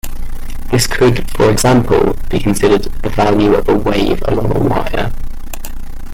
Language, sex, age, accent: English, male, 19-29, England English